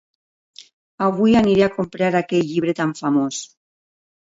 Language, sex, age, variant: Catalan, female, 50-59, Valencià meridional